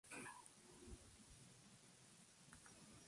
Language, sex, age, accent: Spanish, female, under 19, México